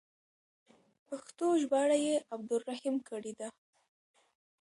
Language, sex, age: Pashto, female, under 19